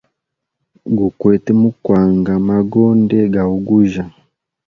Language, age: Hemba, 19-29